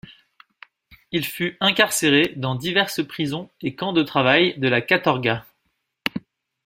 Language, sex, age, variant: French, male, 30-39, Français de métropole